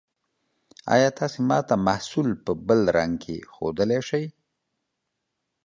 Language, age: Pashto, 50-59